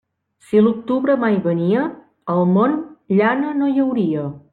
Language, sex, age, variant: Catalan, female, 30-39, Central